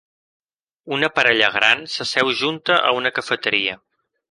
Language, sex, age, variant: Catalan, male, 30-39, Balear